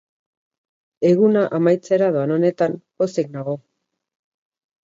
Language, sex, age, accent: Basque, female, 40-49, Erdialdekoa edo Nafarra (Gipuzkoa, Nafarroa)